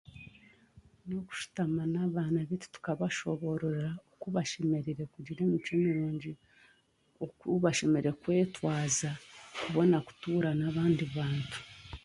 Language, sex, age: Chiga, female, 30-39